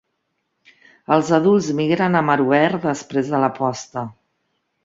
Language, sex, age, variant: Catalan, female, 40-49, Central